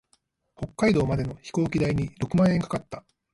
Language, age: Japanese, 50-59